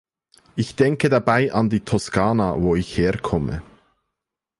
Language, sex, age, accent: German, male, 40-49, Schweizerdeutsch